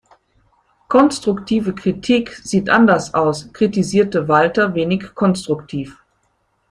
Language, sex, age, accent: German, female, 50-59, Deutschland Deutsch